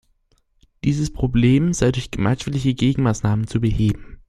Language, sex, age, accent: German, male, under 19, Deutschland Deutsch